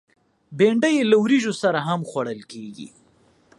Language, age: Pashto, 30-39